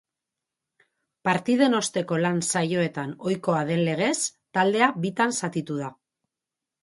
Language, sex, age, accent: Basque, female, 40-49, Mendebalekoa (Araba, Bizkaia, Gipuzkoako mendebaleko herri batzuk)